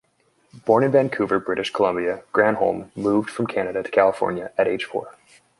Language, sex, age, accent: English, male, 19-29, United States English